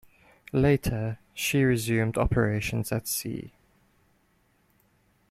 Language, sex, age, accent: English, male, 19-29, Southern African (South Africa, Zimbabwe, Namibia)